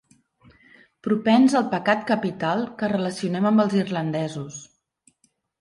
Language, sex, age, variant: Catalan, female, 50-59, Central